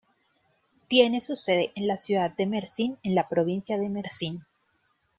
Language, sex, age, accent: Spanish, female, 19-29, Andino-Pacífico: Colombia, Perú, Ecuador, oeste de Bolivia y Venezuela andina